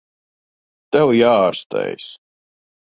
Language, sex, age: Latvian, male, 40-49